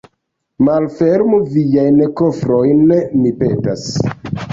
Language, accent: Esperanto, Internacia